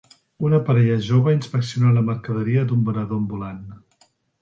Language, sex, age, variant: Catalan, male, 50-59, Central